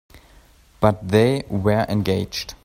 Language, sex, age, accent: English, male, 19-29, United States English